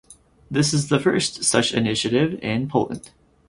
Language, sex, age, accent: English, male, 19-29, United States English